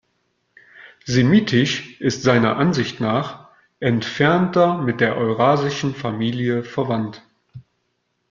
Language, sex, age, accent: German, male, 40-49, Deutschland Deutsch